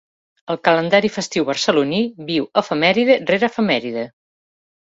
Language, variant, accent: Catalan, Central, central